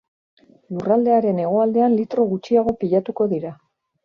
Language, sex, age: Basque, female, 40-49